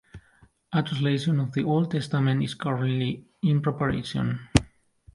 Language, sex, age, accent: English, male, 19-29, England English